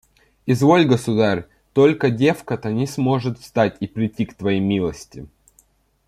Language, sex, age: Russian, male, under 19